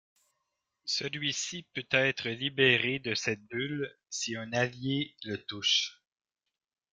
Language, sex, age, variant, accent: French, male, 30-39, Français d'Amérique du Nord, Français du Canada